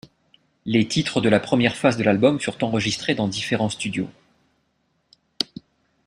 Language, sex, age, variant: French, male, 30-39, Français de métropole